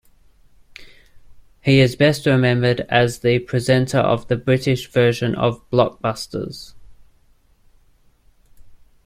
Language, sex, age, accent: English, male, 30-39, Australian English